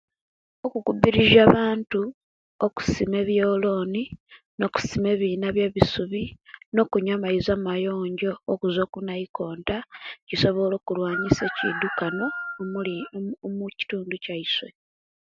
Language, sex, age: Kenyi, female, 19-29